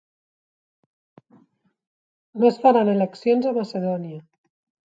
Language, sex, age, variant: Catalan, female, 40-49, Central